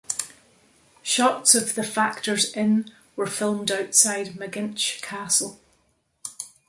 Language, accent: English, Northern Irish